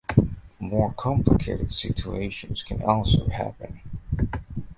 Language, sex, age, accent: English, male, 19-29, United States English